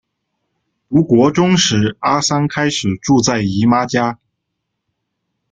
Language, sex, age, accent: Chinese, male, 19-29, 出生地：四川省